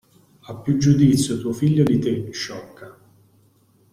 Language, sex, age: Italian, male, 40-49